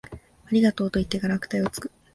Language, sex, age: Japanese, female, 19-29